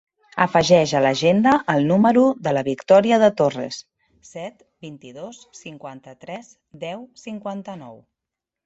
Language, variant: Catalan, Central